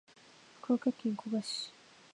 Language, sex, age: Japanese, female, 19-29